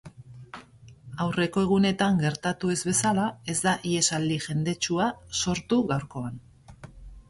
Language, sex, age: Basque, female, 40-49